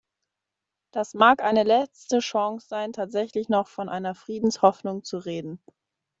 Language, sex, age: German, female, 19-29